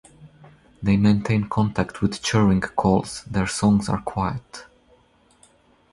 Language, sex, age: English, male, 30-39